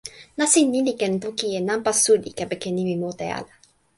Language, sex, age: Toki Pona, female, 19-29